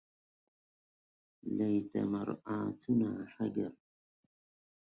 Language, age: Arabic, 40-49